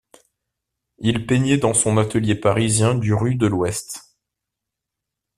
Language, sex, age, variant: French, male, 30-39, Français de métropole